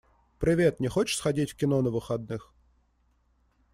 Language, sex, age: Russian, male, 19-29